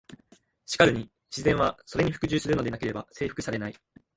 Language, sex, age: Japanese, male, 19-29